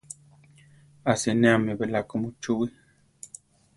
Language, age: Central Tarahumara, 19-29